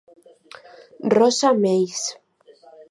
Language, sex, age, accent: Galician, female, 30-39, Atlántico (seseo e gheada)